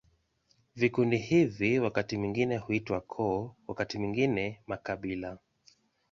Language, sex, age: Swahili, male, 19-29